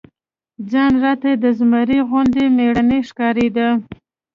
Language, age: Pashto, 19-29